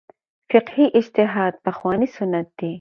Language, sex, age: Pashto, female, 40-49